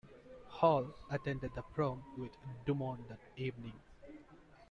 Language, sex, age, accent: English, male, 19-29, India and South Asia (India, Pakistan, Sri Lanka)